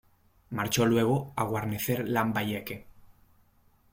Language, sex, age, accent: Spanish, male, 19-29, España: Norte peninsular (Asturias, Castilla y León, Cantabria, País Vasco, Navarra, Aragón, La Rioja, Guadalajara, Cuenca)